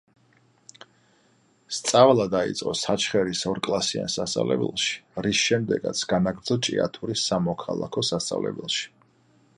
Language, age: Georgian, 40-49